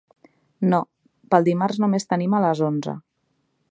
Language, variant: Catalan, Central